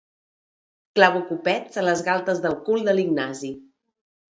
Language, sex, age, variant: Catalan, female, 40-49, Central